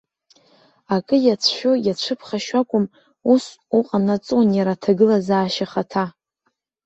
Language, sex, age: Abkhazian, female, under 19